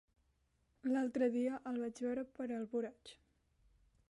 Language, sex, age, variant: Catalan, female, under 19, Central